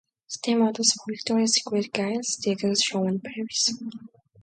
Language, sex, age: English, female, 19-29